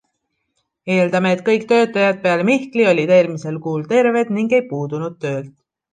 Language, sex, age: Estonian, female, 19-29